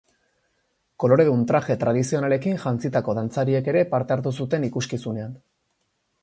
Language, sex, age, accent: Basque, male, 19-29, Erdialdekoa edo Nafarra (Gipuzkoa, Nafarroa)